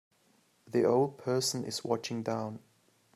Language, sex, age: English, male, 19-29